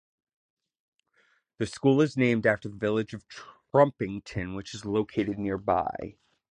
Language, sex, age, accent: English, male, 19-29, United States English